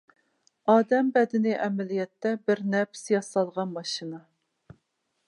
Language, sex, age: Uyghur, female, 40-49